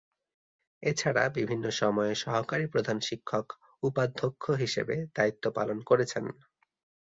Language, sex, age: Bengali, male, 19-29